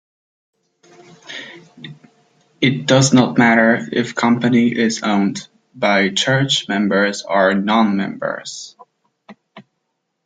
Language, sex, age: English, male, 19-29